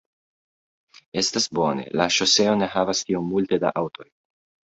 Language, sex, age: Esperanto, male, 19-29